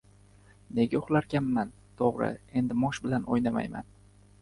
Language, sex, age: Uzbek, male, 19-29